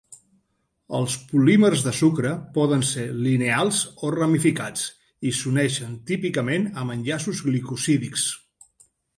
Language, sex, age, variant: Catalan, male, 50-59, Central